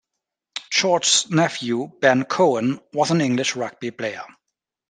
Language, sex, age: English, male, 30-39